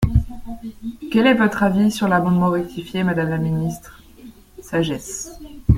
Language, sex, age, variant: French, female, 19-29, Français de métropole